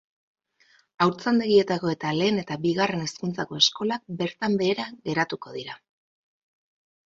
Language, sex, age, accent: Basque, female, 40-49, Erdialdekoa edo Nafarra (Gipuzkoa, Nafarroa)